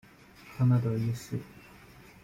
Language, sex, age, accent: Chinese, male, 30-39, 出生地：湖南省